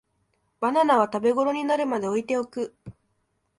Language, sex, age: Japanese, female, 19-29